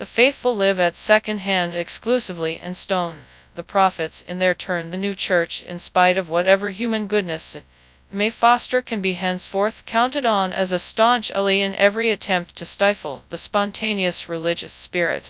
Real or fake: fake